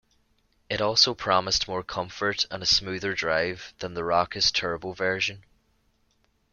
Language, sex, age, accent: English, male, 30-39, Irish English